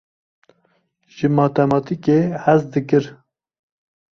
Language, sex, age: Kurdish, male, 30-39